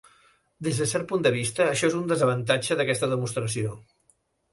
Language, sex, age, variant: Catalan, male, 50-59, Central